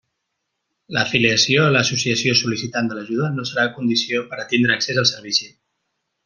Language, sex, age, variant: Catalan, male, 30-39, Central